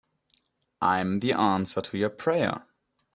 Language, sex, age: English, male, 19-29